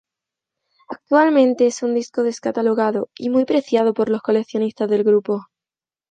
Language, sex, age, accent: Spanish, female, under 19, España: Sur peninsular (Andalucia, Extremadura, Murcia)